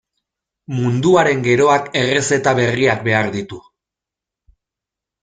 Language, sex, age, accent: Basque, male, 30-39, Mendebalekoa (Araba, Bizkaia, Gipuzkoako mendebaleko herri batzuk)